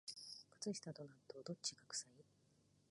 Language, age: Japanese, 50-59